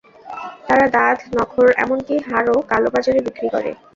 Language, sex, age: Bengali, female, 19-29